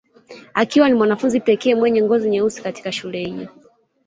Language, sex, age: Swahili, female, 19-29